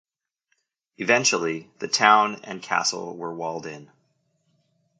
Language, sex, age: English, male, 30-39